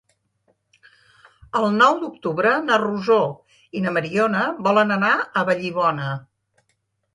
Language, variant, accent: Catalan, Central, central